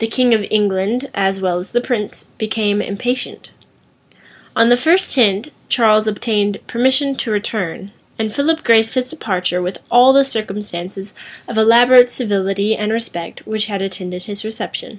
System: none